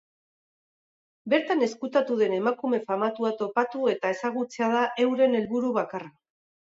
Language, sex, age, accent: Basque, female, 40-49, Erdialdekoa edo Nafarra (Gipuzkoa, Nafarroa)